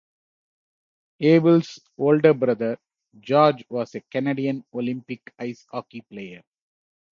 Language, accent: English, India and South Asia (India, Pakistan, Sri Lanka)